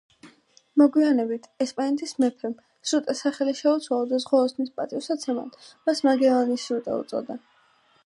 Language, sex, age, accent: Georgian, female, under 19, მშვიდი